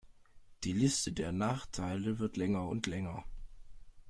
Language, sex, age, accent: German, male, under 19, Deutschland Deutsch